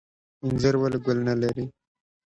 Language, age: Pashto, 19-29